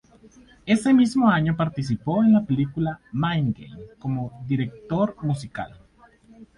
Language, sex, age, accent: Spanish, male, 19-29, América central